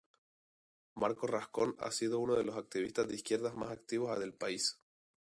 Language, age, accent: Spanish, 19-29, España: Islas Canarias; Rioplatense: Argentina, Uruguay, este de Bolivia, Paraguay